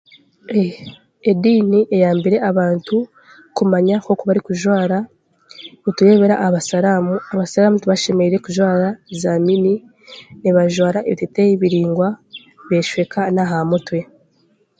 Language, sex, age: Chiga, female, 19-29